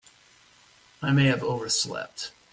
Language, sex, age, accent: English, male, 40-49, United States English